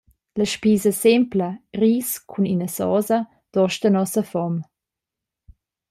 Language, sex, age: Romansh, female, 19-29